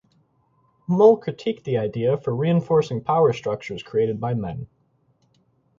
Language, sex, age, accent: English, male, 19-29, United States English